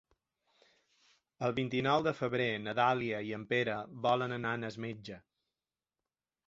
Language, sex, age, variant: Catalan, male, 40-49, Balear